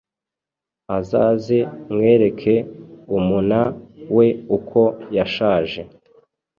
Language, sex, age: Kinyarwanda, male, 19-29